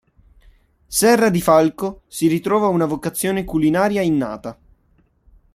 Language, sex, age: Italian, male, 19-29